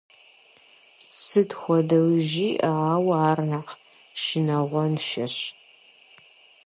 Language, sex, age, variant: Kabardian, female, 30-39, Адыгэбзэ (Къэбэрдей, Кирил, псоми зэдай)